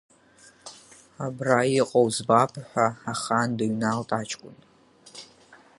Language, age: Abkhazian, under 19